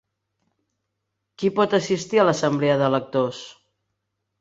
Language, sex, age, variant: Catalan, female, 60-69, Central